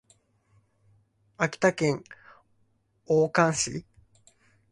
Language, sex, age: Japanese, male, 19-29